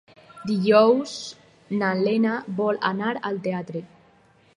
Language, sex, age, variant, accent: Catalan, female, under 19, Alacantí, valencià